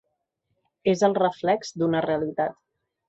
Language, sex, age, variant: Catalan, female, 40-49, Central